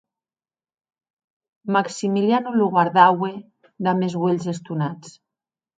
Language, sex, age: Occitan, female, 50-59